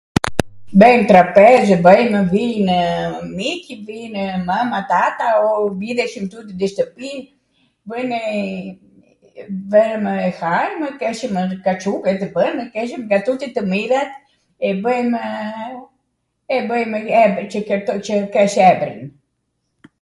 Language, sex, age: Arvanitika Albanian, female, 70-79